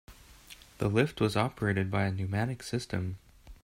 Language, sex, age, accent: English, male, 19-29, United States English